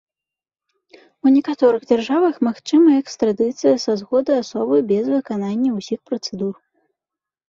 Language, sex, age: Belarusian, female, under 19